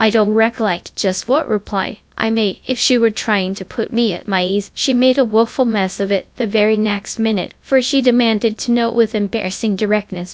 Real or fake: fake